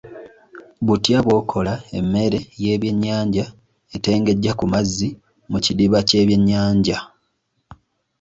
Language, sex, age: Ganda, male, 19-29